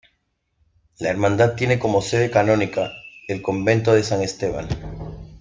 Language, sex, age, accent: Spanish, male, 30-39, Andino-Pacífico: Colombia, Perú, Ecuador, oeste de Bolivia y Venezuela andina